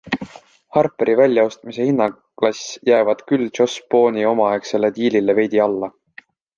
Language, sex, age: Estonian, male, 19-29